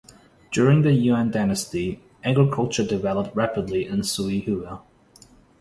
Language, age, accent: English, 19-29, New Zealand English